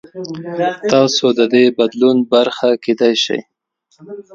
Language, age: Pashto, 30-39